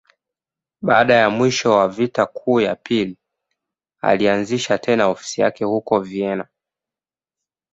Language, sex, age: Swahili, male, 19-29